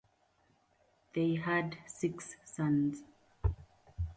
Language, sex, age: English, female, 19-29